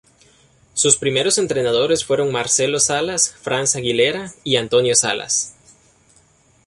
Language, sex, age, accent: Spanish, male, 19-29, América central